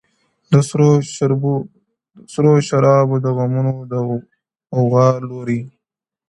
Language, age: Pashto, under 19